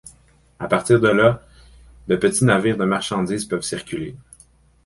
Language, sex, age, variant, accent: French, male, 30-39, Français d'Amérique du Nord, Français du Canada